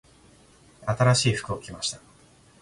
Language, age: Japanese, 30-39